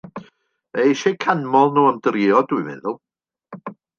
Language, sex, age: Welsh, male, 60-69